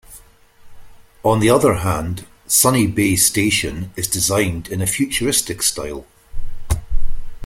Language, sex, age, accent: English, male, 50-59, Scottish English